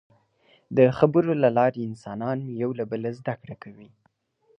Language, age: Pashto, 19-29